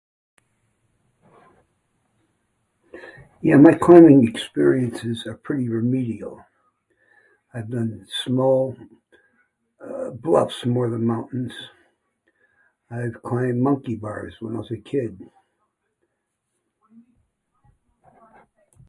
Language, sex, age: English, male, 70-79